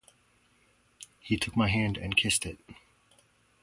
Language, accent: English, United States English